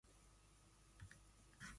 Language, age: English, 19-29